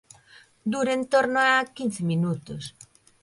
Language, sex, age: Galician, female, 50-59